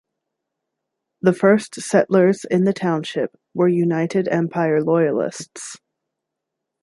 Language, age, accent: English, 30-39, United States English